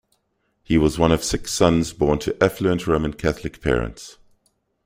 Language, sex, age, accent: English, male, 30-39, Southern African (South Africa, Zimbabwe, Namibia)